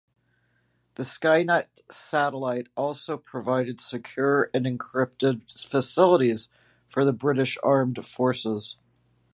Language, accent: English, United States English